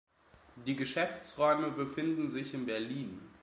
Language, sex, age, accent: German, male, 19-29, Deutschland Deutsch